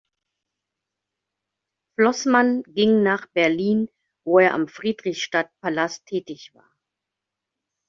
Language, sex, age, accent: German, female, 40-49, Deutschland Deutsch